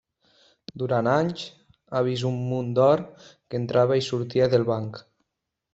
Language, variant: Catalan, Nord-Occidental